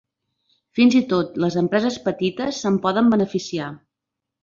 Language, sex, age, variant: Catalan, female, 40-49, Central